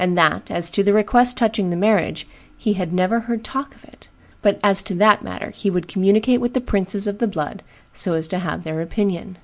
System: none